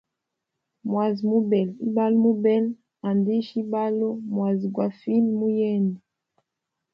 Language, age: Hemba, 30-39